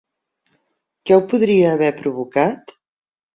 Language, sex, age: Catalan, female, 50-59